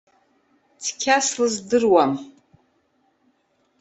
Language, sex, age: Abkhazian, female, 50-59